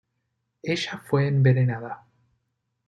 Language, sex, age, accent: Spanish, male, 40-49, Rioplatense: Argentina, Uruguay, este de Bolivia, Paraguay